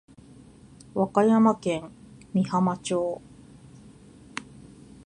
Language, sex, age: Japanese, female, 40-49